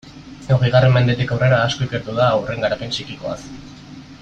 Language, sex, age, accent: Basque, male, 19-29, Mendebalekoa (Araba, Bizkaia, Gipuzkoako mendebaleko herri batzuk)